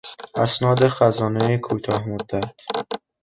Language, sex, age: Persian, male, under 19